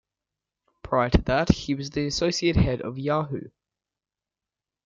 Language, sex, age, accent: English, male, under 19, Australian English